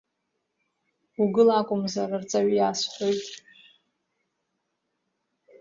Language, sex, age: Abkhazian, female, 30-39